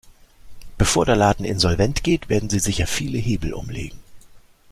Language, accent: German, Deutschland Deutsch